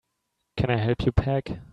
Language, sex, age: English, male, 19-29